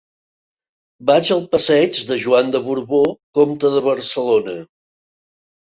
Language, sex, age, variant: Catalan, male, 60-69, Central